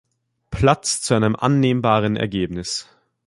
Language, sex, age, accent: German, male, under 19, Österreichisches Deutsch